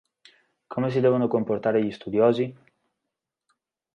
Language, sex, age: Italian, male, 19-29